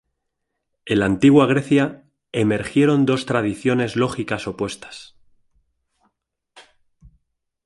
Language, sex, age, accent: Spanish, male, 40-49, España: Centro-Sur peninsular (Madrid, Toledo, Castilla-La Mancha)